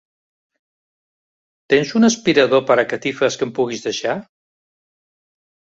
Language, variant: Catalan, Central